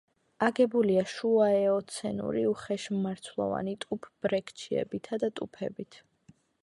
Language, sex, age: Georgian, female, 19-29